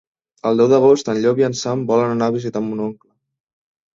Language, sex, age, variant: Catalan, male, 19-29, Central